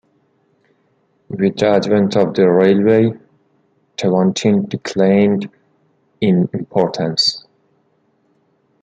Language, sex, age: English, male, 30-39